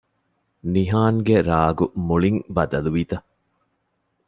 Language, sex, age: Divehi, male, 30-39